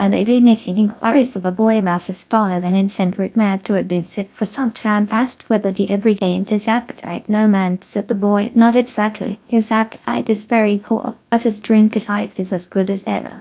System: TTS, GlowTTS